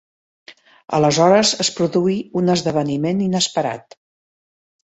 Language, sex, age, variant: Catalan, female, 50-59, Central